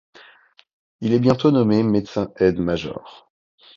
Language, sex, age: French, male, 19-29